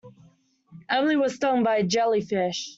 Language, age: English, under 19